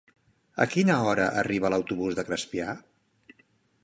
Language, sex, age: Catalan, male, 50-59